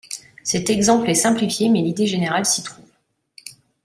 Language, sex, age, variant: French, female, 30-39, Français de métropole